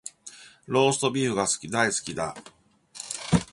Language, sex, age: Japanese, male, 50-59